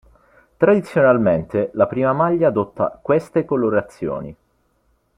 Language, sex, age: Italian, male, 19-29